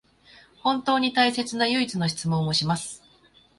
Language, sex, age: Japanese, female, 40-49